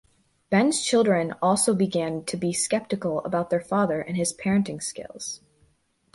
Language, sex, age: English, female, under 19